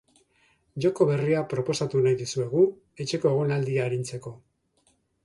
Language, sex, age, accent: Basque, male, 50-59, Mendebalekoa (Araba, Bizkaia, Gipuzkoako mendebaleko herri batzuk)